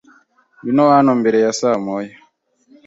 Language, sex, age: Kinyarwanda, male, 19-29